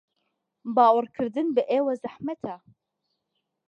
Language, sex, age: Central Kurdish, female, 30-39